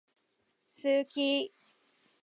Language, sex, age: Japanese, female, 19-29